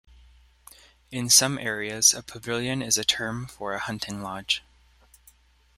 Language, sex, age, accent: English, male, 19-29, United States English